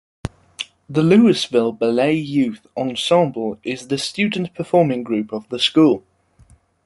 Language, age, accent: English, under 19, England English